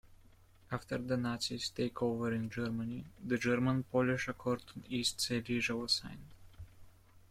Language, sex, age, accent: English, male, under 19, England English